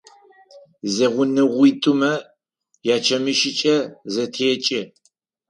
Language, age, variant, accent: Adyghe, 60-69, Адыгабзэ (Кирил, пстэумэ зэдыряе), Кıэмгуй (Çemguy)